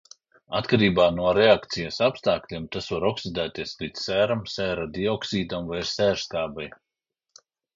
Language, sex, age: Latvian, male, 40-49